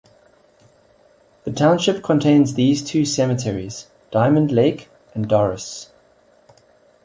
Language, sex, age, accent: English, male, 40-49, Southern African (South Africa, Zimbabwe, Namibia)